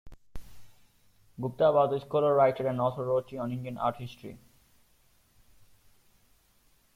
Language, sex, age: English, male, 19-29